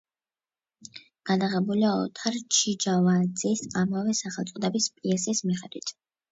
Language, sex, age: Georgian, female, under 19